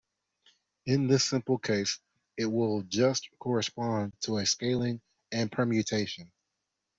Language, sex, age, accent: English, male, 19-29, United States English